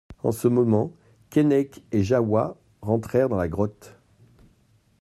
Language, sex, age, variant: French, male, 50-59, Français de métropole